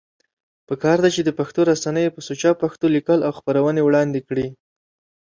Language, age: Pashto, 19-29